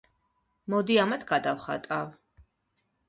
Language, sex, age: Georgian, female, 30-39